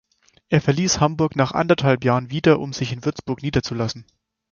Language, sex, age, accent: German, male, 19-29, Deutschland Deutsch